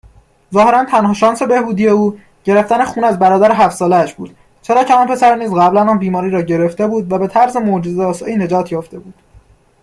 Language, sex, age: Persian, male, under 19